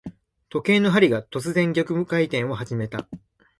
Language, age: Japanese, under 19